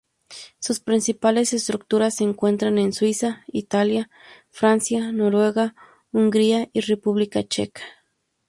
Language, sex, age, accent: Spanish, female, 19-29, México